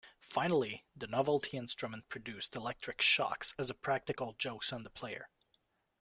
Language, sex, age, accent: English, male, 30-39, Canadian English